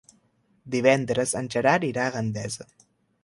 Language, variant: Catalan, Central